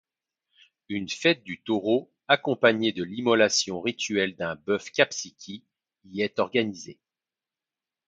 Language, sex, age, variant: French, male, 30-39, Français de métropole